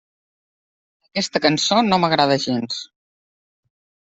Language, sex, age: Catalan, female, 40-49